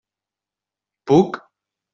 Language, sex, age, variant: Catalan, male, under 19, Balear